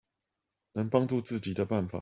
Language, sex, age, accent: Chinese, male, 30-39, 出生地：新北市